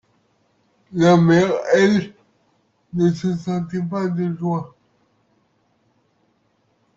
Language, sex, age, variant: French, male, 30-39, Français de métropole